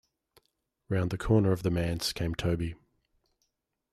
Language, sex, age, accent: English, male, 40-49, Australian English